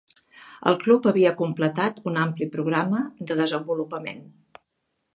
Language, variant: Catalan, Central